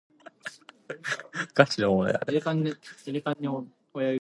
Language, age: English, 19-29